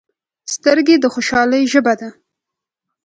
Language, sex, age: Pashto, female, 19-29